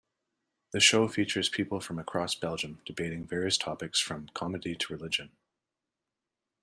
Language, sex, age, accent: English, male, 40-49, Canadian English